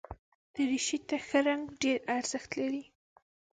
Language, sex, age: Pashto, female, 19-29